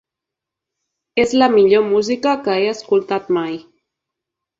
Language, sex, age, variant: Catalan, female, 30-39, Central